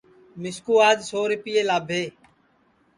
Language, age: Sansi, 19-29